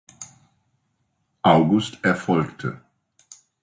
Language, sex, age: German, male, 50-59